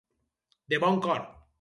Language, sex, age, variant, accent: Catalan, male, 50-59, Valencià meridional, valencià